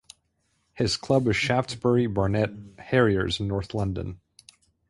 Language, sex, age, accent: English, male, 30-39, United States English